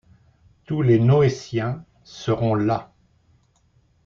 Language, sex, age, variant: French, male, 60-69, Français de métropole